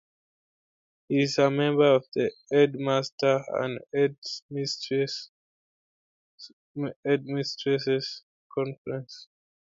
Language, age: English, under 19